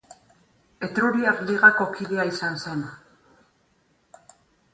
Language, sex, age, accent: Basque, female, 50-59, Erdialdekoa edo Nafarra (Gipuzkoa, Nafarroa)